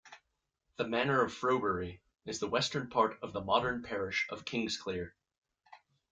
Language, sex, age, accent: English, male, 19-29, United States English